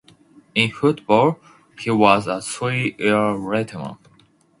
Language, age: English, 19-29